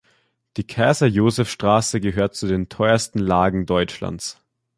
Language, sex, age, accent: German, male, under 19, Österreichisches Deutsch